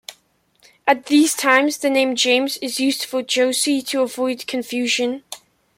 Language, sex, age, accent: English, male, under 19, England English